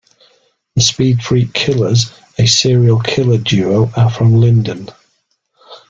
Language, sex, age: English, male, 60-69